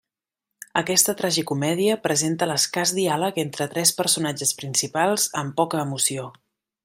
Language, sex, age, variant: Catalan, female, 30-39, Central